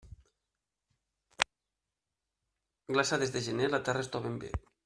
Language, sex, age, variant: Catalan, male, 30-39, Nord-Occidental